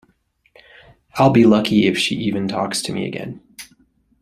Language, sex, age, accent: English, male, 19-29, United States English